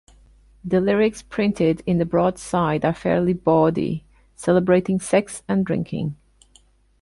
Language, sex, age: English, female, 30-39